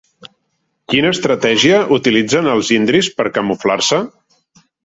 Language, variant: Catalan, Central